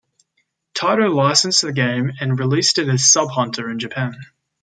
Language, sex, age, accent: English, male, under 19, Australian English